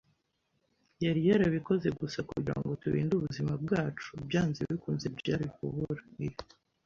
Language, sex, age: Kinyarwanda, male, under 19